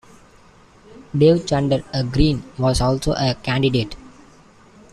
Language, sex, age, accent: English, male, 19-29, India and South Asia (India, Pakistan, Sri Lanka)